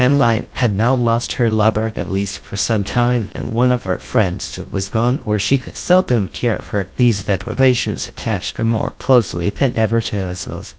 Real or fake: fake